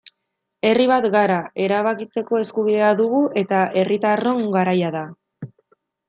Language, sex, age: Basque, female, 19-29